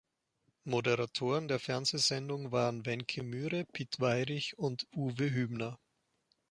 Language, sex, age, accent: German, male, 50-59, Österreichisches Deutsch